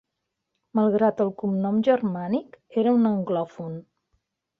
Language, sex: Catalan, female